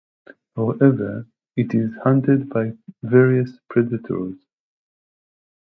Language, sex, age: English, male, 30-39